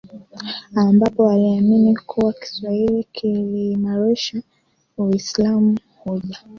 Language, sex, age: Swahili, female, 19-29